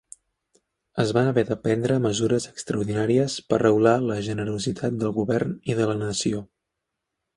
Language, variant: Catalan, Central